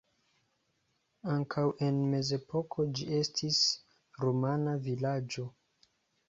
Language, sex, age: Esperanto, male, 19-29